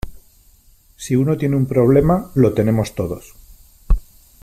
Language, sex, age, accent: Spanish, male, 30-39, España: Norte peninsular (Asturias, Castilla y León, Cantabria, País Vasco, Navarra, Aragón, La Rioja, Guadalajara, Cuenca)